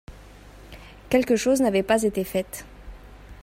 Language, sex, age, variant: French, female, 19-29, Français de métropole